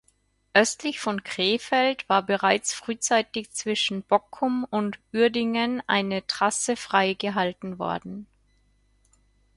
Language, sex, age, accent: German, female, 30-39, Österreichisches Deutsch